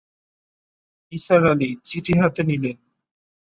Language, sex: Bengali, male